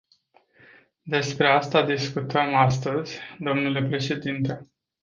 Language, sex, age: Romanian, male, 40-49